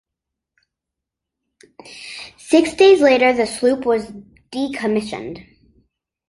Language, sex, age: English, male, 19-29